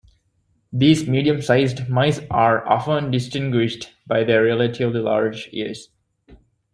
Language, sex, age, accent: English, male, 19-29, United States English